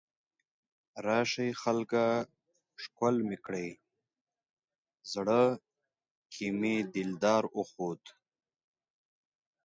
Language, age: Pashto, 30-39